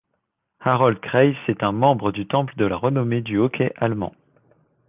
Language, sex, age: French, male, 30-39